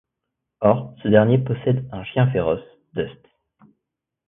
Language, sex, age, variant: French, male, 19-29, Français de métropole